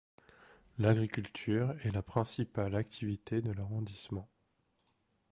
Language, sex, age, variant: French, male, 19-29, Français de métropole